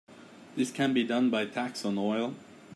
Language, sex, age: English, male, 30-39